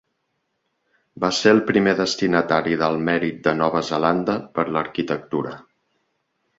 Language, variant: Catalan, Central